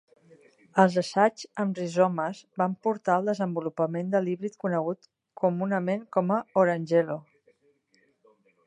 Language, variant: Catalan, Central